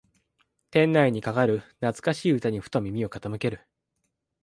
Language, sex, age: Japanese, male, 19-29